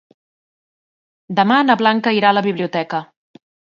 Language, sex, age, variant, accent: Catalan, female, 40-49, Central, central